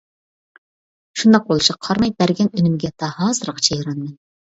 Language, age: Uyghur, under 19